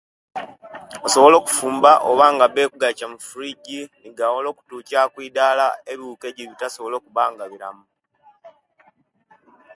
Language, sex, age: Kenyi, male, under 19